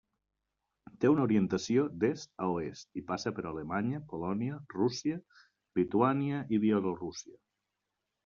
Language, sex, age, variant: Catalan, male, 40-49, Nord-Occidental